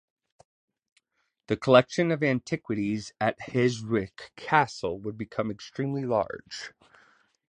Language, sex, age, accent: English, male, 19-29, United States English